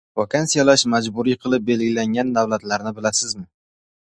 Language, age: Uzbek, 19-29